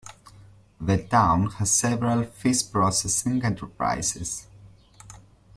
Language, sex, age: English, male, 19-29